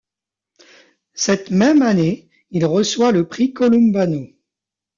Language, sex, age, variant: French, male, 40-49, Français de métropole